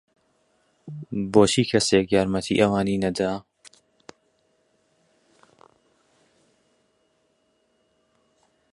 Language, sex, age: Central Kurdish, male, 19-29